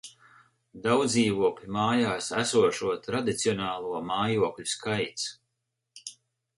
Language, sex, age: Latvian, male, 50-59